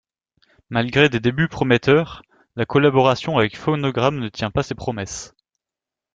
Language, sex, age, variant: French, male, 19-29, Français de métropole